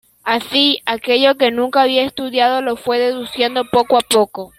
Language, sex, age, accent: Spanish, female, under 19, Andino-Pacífico: Colombia, Perú, Ecuador, oeste de Bolivia y Venezuela andina